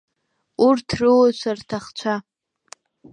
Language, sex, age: Abkhazian, female, under 19